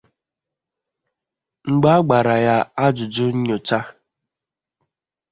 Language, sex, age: Igbo, male, 19-29